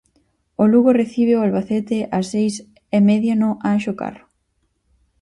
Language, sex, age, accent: Galician, female, 19-29, Central (gheada)